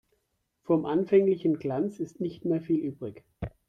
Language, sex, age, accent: German, male, 19-29, Deutschland Deutsch